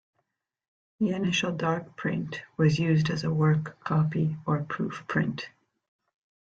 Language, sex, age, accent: English, female, 30-39, Canadian English